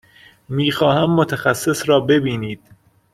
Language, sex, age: Persian, male, 30-39